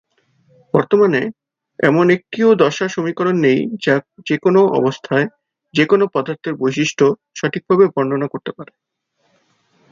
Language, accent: Bengali, Native